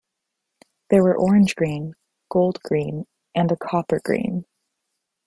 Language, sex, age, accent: English, female, 19-29, United States English